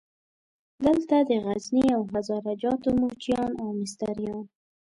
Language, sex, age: Pashto, female, 19-29